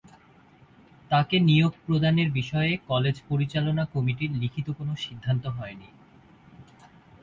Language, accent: Bengali, প্রমিত